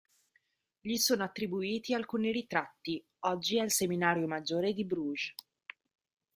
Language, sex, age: Italian, female, 30-39